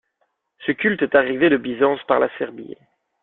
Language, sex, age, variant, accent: French, male, 19-29, Français d'Europe, Français de Belgique